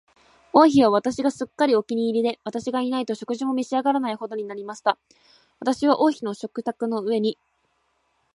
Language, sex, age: Japanese, female, 19-29